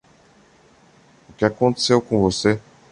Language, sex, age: Portuguese, male, 30-39